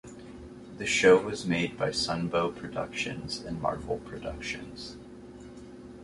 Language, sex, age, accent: English, male, 19-29, United States English